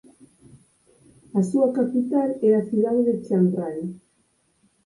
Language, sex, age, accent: Galician, female, 30-39, Normativo (estándar)